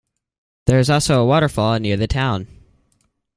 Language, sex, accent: English, male, United States English